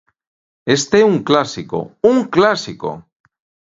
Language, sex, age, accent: Galician, male, 40-49, Normativo (estándar)